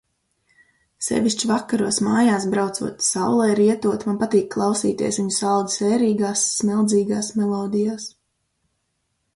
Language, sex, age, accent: Latvian, female, 19-29, Vidus dialekts